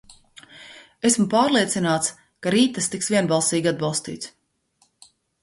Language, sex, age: Latvian, female, 50-59